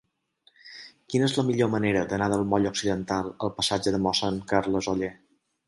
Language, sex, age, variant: Catalan, male, 19-29, Balear